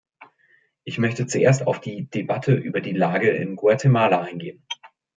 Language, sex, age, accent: German, male, 40-49, Deutschland Deutsch